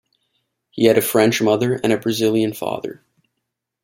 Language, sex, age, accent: English, male, 19-29, Canadian English